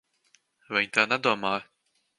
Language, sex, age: Latvian, male, under 19